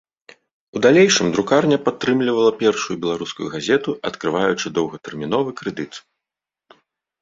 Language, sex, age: Belarusian, male, 30-39